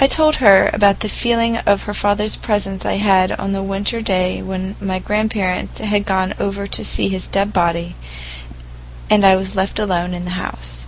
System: none